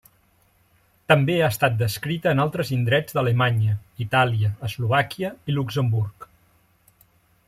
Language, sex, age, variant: Catalan, male, 50-59, Central